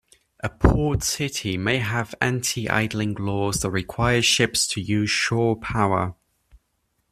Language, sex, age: English, male, 19-29